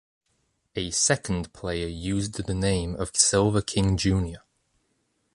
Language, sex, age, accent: English, male, under 19, England English